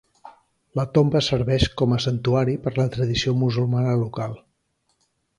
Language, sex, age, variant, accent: Catalan, male, 50-59, Central, central